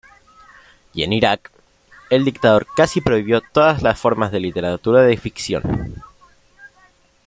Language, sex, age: Spanish, male, under 19